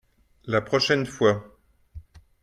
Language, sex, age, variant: French, male, 50-59, Français de métropole